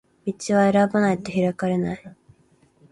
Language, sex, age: Japanese, female, 19-29